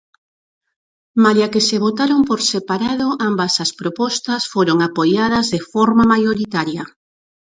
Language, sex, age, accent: Galician, female, 40-49, Normativo (estándar)